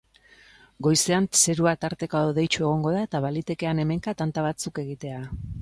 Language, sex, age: Basque, female, 40-49